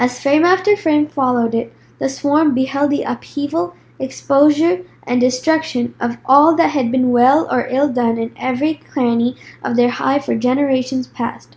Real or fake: real